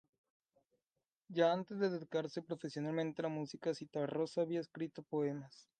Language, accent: Spanish, México